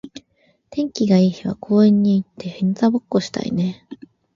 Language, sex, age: Japanese, female, 19-29